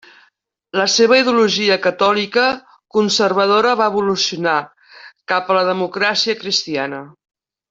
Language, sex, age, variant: Catalan, female, 60-69, Nord-Occidental